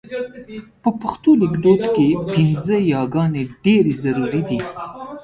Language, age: Pashto, 30-39